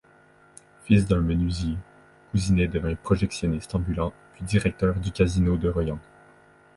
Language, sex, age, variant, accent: French, male, 19-29, Français d'Amérique du Nord, Français du Canada